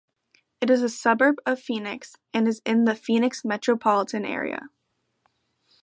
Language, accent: English, United States English